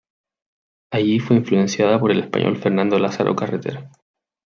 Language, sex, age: Spanish, male, 19-29